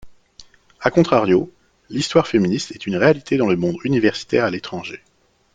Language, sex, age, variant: French, male, 30-39, Français de métropole